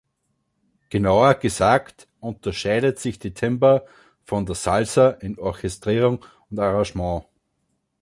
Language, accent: German, Österreichisches Deutsch